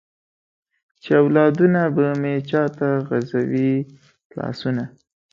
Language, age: Pashto, 19-29